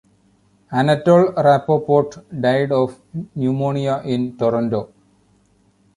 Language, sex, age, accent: English, male, 40-49, India and South Asia (India, Pakistan, Sri Lanka)